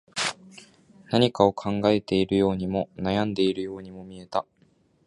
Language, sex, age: Japanese, male, 19-29